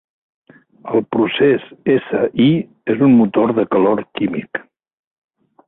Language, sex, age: Catalan, male, 50-59